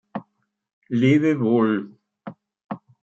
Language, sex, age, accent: German, male, 70-79, Österreichisches Deutsch